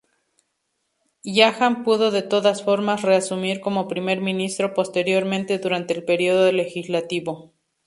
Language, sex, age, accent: Spanish, female, 30-39, México